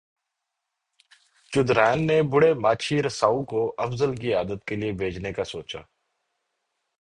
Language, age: Urdu, 30-39